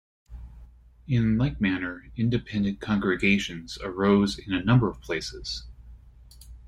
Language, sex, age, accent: English, male, 40-49, United States English